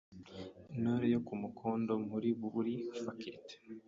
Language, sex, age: Kinyarwanda, male, 19-29